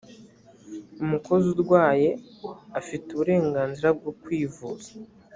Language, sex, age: Kinyarwanda, male, under 19